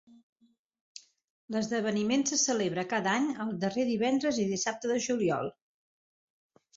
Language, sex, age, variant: Catalan, female, 50-59, Central